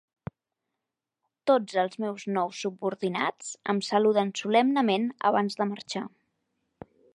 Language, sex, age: Catalan, female, 19-29